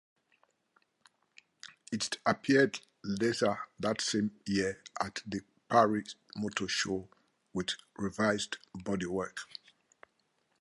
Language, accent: English, England English